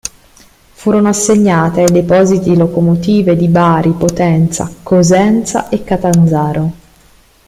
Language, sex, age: Italian, female, 30-39